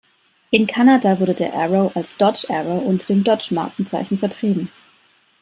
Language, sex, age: German, female, 30-39